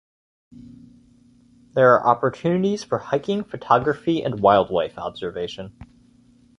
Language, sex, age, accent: English, male, 19-29, United States English